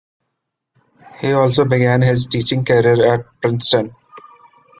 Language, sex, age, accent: English, male, 19-29, India and South Asia (India, Pakistan, Sri Lanka)